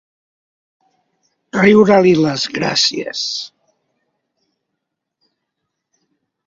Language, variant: Catalan, Central